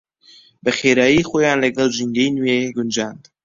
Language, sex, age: Central Kurdish, male, 19-29